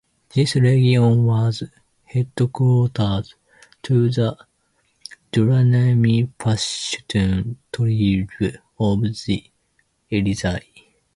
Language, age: English, 19-29